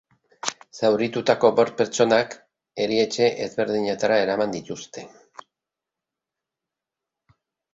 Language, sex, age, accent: Basque, male, 50-59, Erdialdekoa edo Nafarra (Gipuzkoa, Nafarroa)